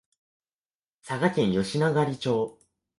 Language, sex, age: Japanese, male, 19-29